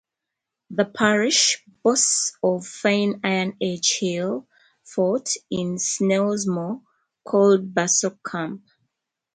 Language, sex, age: English, female, 40-49